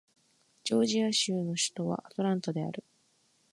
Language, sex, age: Japanese, female, 19-29